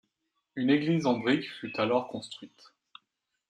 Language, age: French, 30-39